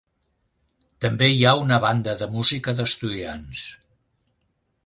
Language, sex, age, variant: Catalan, male, 70-79, Central